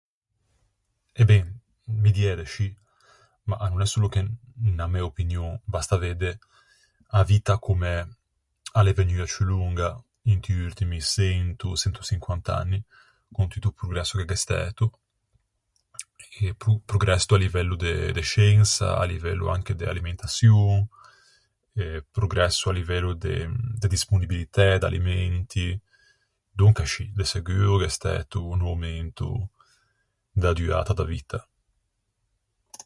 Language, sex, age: Ligurian, male, 30-39